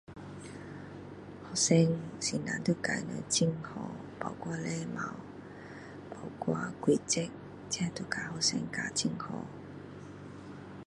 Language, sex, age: Min Dong Chinese, female, 40-49